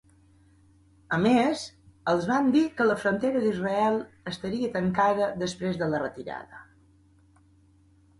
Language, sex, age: Catalan, female, 60-69